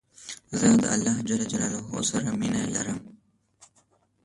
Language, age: Pashto, under 19